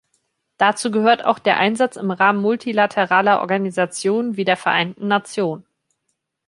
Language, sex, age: German, female, 19-29